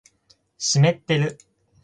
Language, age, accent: Japanese, 19-29, 標準語